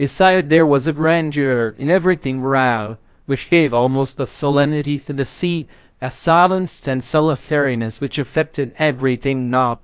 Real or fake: fake